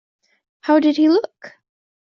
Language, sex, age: English, female, under 19